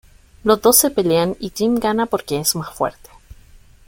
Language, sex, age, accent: Spanish, female, 19-29, Chileno: Chile, Cuyo